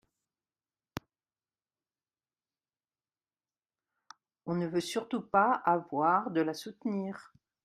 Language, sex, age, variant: French, female, 60-69, Français de métropole